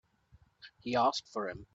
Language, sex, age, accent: English, male, 30-39, India and South Asia (India, Pakistan, Sri Lanka)